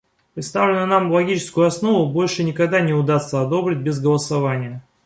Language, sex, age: Russian, male, 19-29